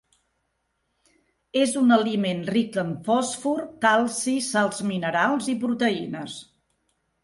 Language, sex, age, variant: Catalan, female, 60-69, Central